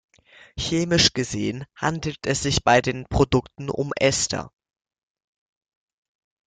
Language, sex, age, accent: German, male, under 19, Deutschland Deutsch